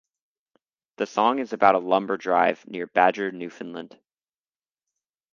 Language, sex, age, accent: English, male, 19-29, United States English